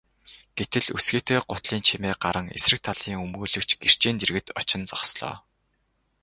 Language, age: Mongolian, 19-29